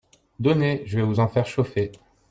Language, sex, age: French, male, 30-39